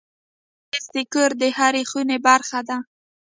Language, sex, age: Pashto, female, 19-29